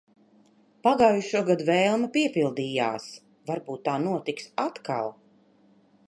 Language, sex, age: Latvian, female, 40-49